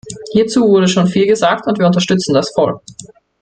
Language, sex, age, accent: German, female, 19-29, Österreichisches Deutsch